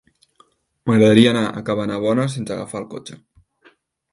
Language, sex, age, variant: Catalan, male, 19-29, Central